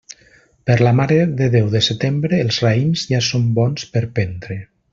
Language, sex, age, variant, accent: Catalan, male, 40-49, Valencià meridional, valencià